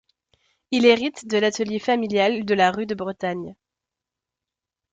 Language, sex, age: French, female, 19-29